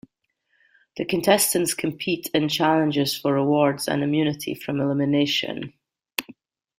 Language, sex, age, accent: English, female, 40-49, Scottish English